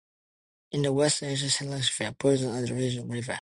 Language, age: English, 19-29